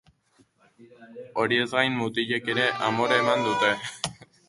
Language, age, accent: Basque, under 19, Erdialdekoa edo Nafarra (Gipuzkoa, Nafarroa)